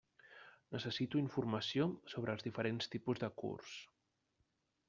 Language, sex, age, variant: Catalan, male, 30-39, Central